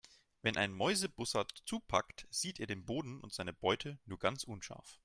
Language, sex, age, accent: German, male, 19-29, Deutschland Deutsch